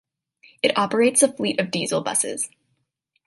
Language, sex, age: English, female, 19-29